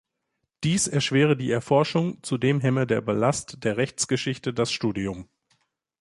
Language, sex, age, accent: German, male, 19-29, Deutschland Deutsch